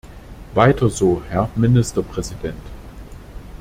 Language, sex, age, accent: German, male, 40-49, Deutschland Deutsch